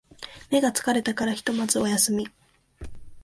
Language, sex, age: Japanese, female, 19-29